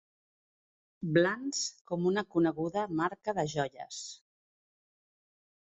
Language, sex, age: Catalan, female, 40-49